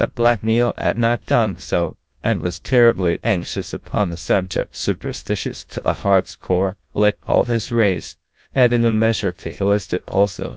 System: TTS, GlowTTS